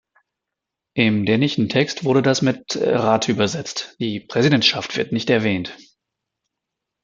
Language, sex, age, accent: German, male, 30-39, Deutschland Deutsch